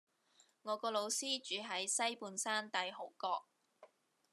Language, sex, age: Cantonese, female, 30-39